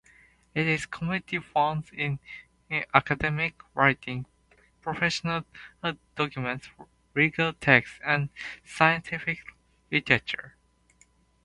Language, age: English, 19-29